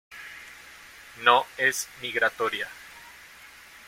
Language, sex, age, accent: Spanish, male, 19-29, Andino-Pacífico: Colombia, Perú, Ecuador, oeste de Bolivia y Venezuela andina